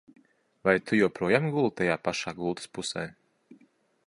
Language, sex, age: Latvian, male, 19-29